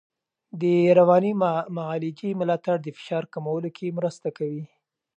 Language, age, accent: Pashto, 19-29, پکتیا ولایت، احمدزی